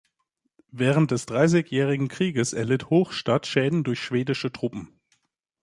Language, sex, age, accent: German, male, 19-29, Deutschland Deutsch